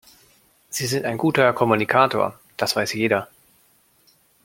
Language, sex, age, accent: German, male, 30-39, Deutschland Deutsch